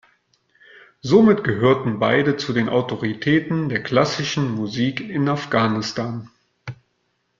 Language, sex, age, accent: German, male, 40-49, Deutschland Deutsch